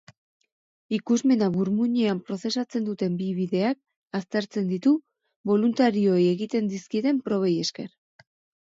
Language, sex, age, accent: Basque, female, 40-49, Erdialdekoa edo Nafarra (Gipuzkoa, Nafarroa)